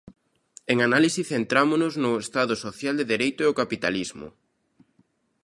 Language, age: Galician, 19-29